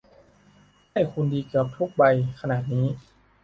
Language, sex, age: Thai, male, 19-29